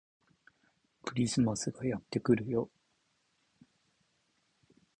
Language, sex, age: Japanese, male, 30-39